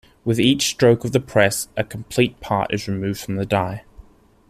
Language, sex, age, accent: English, male, 19-29, Australian English